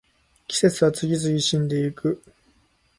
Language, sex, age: Japanese, male, 19-29